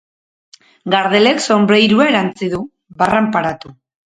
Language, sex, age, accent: Basque, female, 40-49, Mendebalekoa (Araba, Bizkaia, Gipuzkoako mendebaleko herri batzuk)